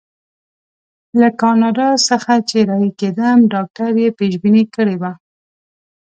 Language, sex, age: Pashto, female, 19-29